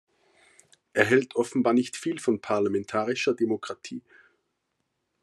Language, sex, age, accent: German, male, 30-39, Österreichisches Deutsch